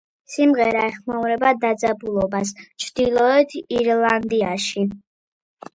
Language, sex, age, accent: Georgian, female, 40-49, ჩვეულებრივი